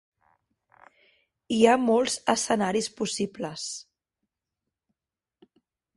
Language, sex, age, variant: Catalan, female, 30-39, Central